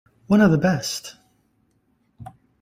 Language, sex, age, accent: English, male, 40-49, United States English